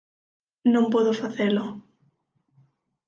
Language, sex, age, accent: Galician, female, 19-29, Oriental (común en zona oriental); Neofalante